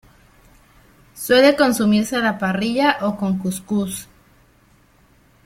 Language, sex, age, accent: Spanish, female, 19-29, México